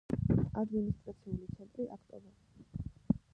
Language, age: Georgian, under 19